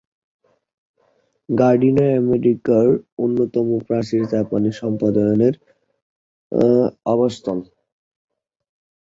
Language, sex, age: Bengali, male, 19-29